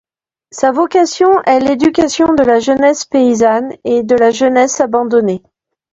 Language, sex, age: French, female, 50-59